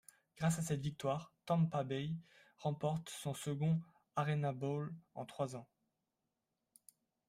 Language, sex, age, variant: French, male, 19-29, Français de métropole